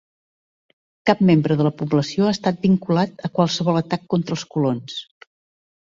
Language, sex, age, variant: Catalan, female, 60-69, Central